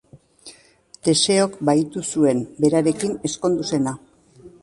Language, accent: Basque, Mendebalekoa (Araba, Bizkaia, Gipuzkoako mendebaleko herri batzuk)